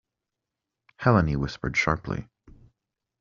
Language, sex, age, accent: English, male, 19-29, United States English